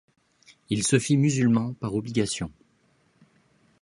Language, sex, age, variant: French, male, 19-29, Français de métropole